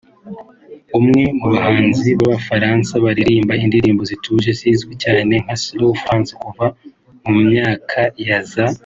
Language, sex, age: Kinyarwanda, male, 19-29